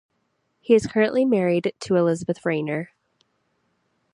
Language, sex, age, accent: English, female, 19-29, United States English